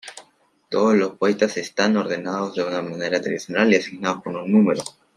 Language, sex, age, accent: Spanish, male, under 19, Andino-Pacífico: Colombia, Perú, Ecuador, oeste de Bolivia y Venezuela andina